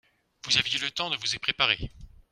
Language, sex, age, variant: French, male, 40-49, Français de métropole